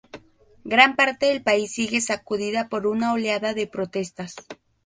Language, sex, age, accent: Spanish, female, 19-29, México